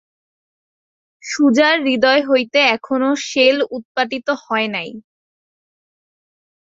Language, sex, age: Bengali, female, 19-29